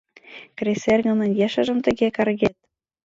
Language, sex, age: Mari, female, 19-29